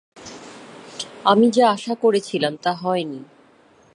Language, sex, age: Bengali, female, 30-39